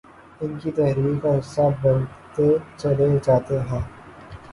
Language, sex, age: Urdu, male, 19-29